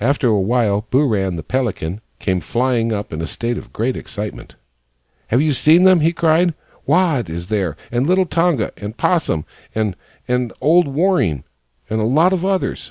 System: none